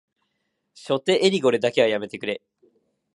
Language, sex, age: Japanese, male, 19-29